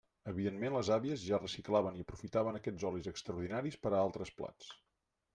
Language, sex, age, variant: Catalan, male, 40-49, Central